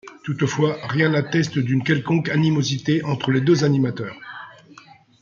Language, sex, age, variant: French, male, 60-69, Français de métropole